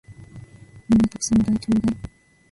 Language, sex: Japanese, female